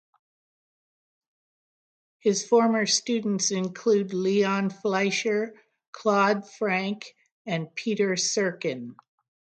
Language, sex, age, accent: English, female, 60-69, United States English